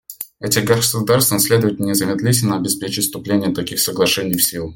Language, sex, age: Russian, male, under 19